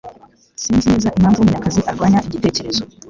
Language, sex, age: Kinyarwanda, female, under 19